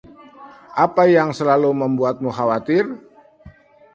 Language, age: Indonesian, 50-59